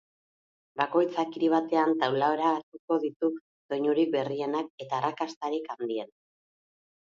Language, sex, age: Basque, female, 40-49